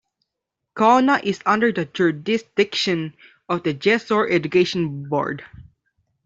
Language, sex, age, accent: English, male, under 19, Filipino